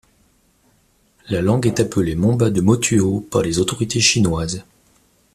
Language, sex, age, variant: French, male, 30-39, Français de métropole